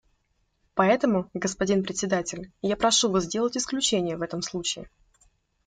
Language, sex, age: Russian, female, 19-29